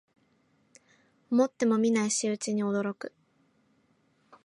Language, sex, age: Japanese, female, 19-29